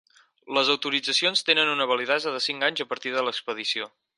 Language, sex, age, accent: Catalan, male, 19-29, Garrotxi